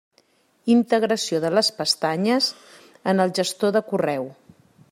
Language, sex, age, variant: Catalan, female, 40-49, Central